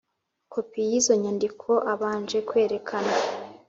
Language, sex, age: Kinyarwanda, female, 19-29